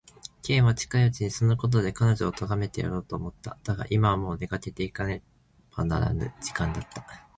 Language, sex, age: Japanese, male, 19-29